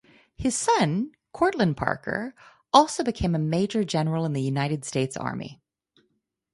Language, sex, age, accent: English, female, 40-49, United States English